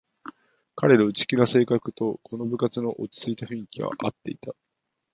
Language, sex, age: Japanese, male, 19-29